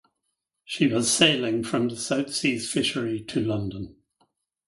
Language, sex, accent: English, male, Irish English